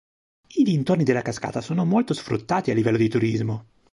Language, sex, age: Italian, male, 30-39